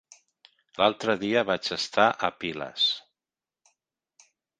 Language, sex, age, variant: Catalan, male, 50-59, Central